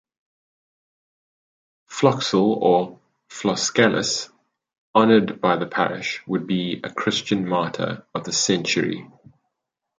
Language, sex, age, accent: English, male, 19-29, Southern African (South Africa, Zimbabwe, Namibia)